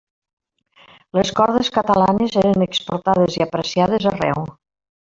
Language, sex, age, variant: Catalan, female, 60-69, Central